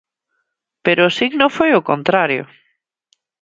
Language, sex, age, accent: Galician, female, 30-39, Normativo (estándar)